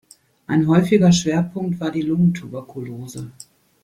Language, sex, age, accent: German, female, 50-59, Deutschland Deutsch